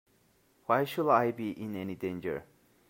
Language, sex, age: English, male, 30-39